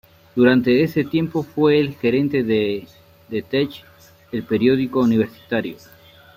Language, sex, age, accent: Spanish, male, 40-49, Andino-Pacífico: Colombia, Perú, Ecuador, oeste de Bolivia y Venezuela andina